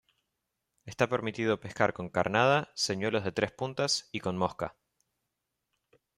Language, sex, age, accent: Spanish, male, 30-39, Rioplatense: Argentina, Uruguay, este de Bolivia, Paraguay